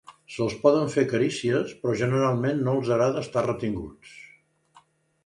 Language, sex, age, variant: Catalan, male, 70-79, Central